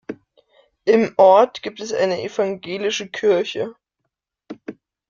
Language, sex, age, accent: German, female, 19-29, Deutschland Deutsch